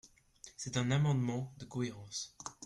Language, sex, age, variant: French, male, under 19, Français de métropole